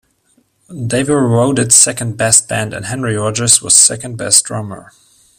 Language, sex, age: English, male, 30-39